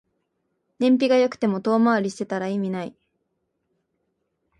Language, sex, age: Japanese, female, 19-29